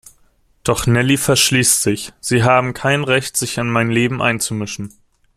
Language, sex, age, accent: German, male, 19-29, Deutschland Deutsch